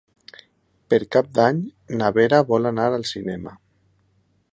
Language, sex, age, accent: Catalan, male, 40-49, valencià